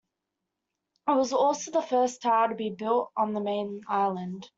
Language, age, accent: English, under 19, Australian English